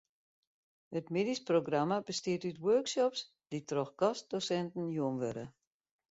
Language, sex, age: Western Frisian, female, 60-69